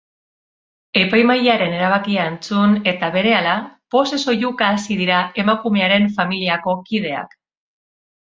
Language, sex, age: Basque, female, 40-49